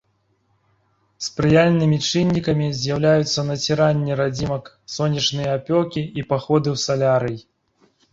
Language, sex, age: Belarusian, male, 30-39